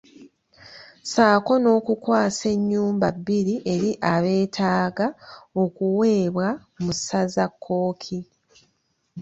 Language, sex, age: Ganda, female, 30-39